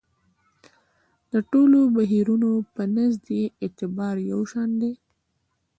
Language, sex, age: Pashto, female, 19-29